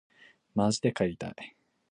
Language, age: Japanese, 19-29